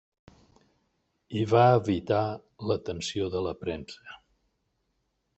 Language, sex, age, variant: Catalan, male, 60-69, Central